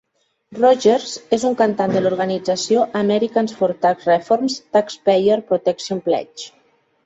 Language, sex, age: Catalan, female, 40-49